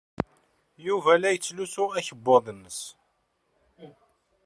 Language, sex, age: Kabyle, male, 30-39